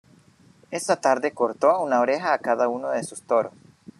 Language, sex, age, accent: Spanish, male, 19-29, América central